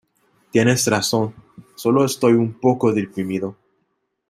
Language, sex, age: Spanish, male, under 19